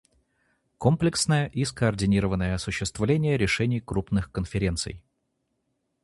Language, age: Russian, 30-39